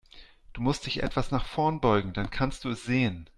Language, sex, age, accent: German, male, 40-49, Deutschland Deutsch